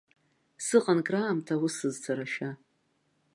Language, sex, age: Abkhazian, female, 50-59